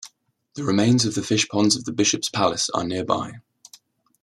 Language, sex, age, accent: English, male, 19-29, England English